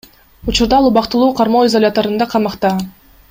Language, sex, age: Kyrgyz, female, 19-29